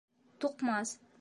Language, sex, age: Bashkir, female, under 19